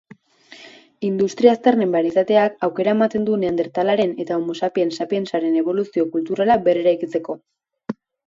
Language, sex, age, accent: Basque, female, under 19, Erdialdekoa edo Nafarra (Gipuzkoa, Nafarroa)